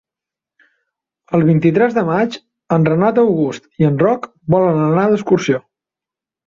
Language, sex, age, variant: Catalan, male, 30-39, Central